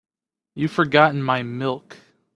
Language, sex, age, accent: English, male, 19-29, United States English